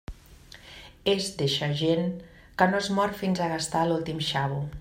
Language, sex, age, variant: Catalan, female, 50-59, Central